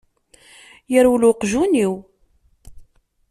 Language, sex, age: Kabyle, female, 30-39